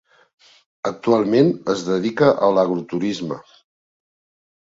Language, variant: Catalan, Central